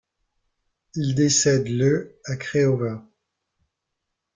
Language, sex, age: French, male, 40-49